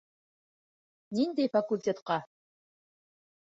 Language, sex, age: Bashkir, female, 30-39